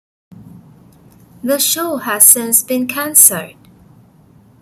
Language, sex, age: English, female, 30-39